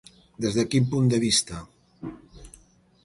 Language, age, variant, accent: Catalan, 50-59, Central, central